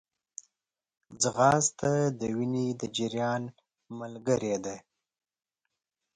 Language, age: Pashto, 30-39